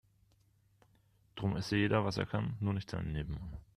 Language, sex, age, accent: German, male, 19-29, Deutschland Deutsch